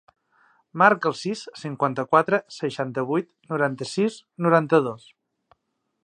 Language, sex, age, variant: Catalan, male, 30-39, Central